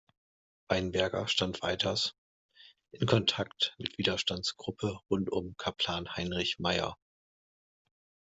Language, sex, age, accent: German, male, 40-49, Deutschland Deutsch